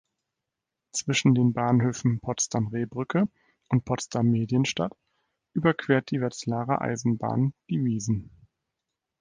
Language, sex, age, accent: German, male, 30-39, Deutschland Deutsch